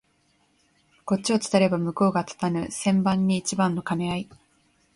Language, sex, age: Japanese, female, 19-29